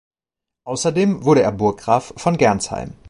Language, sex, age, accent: German, male, 19-29, Deutschland Deutsch